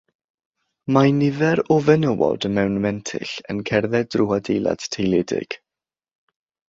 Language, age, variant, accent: Welsh, 19-29, South-Eastern Welsh, Y Deyrnas Unedig Cymraeg